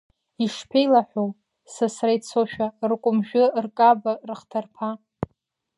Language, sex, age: Abkhazian, female, 19-29